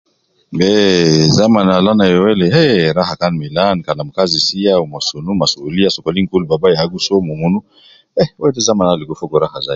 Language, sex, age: Nubi, male, 50-59